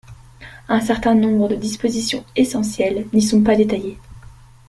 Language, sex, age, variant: French, female, under 19, Français de métropole